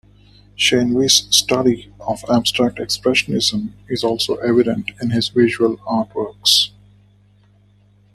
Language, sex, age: English, male, 30-39